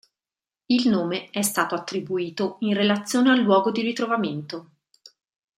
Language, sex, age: Italian, female, 40-49